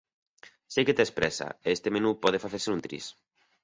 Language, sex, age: Galician, male, 30-39